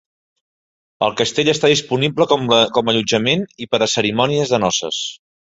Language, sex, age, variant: Catalan, male, 40-49, Central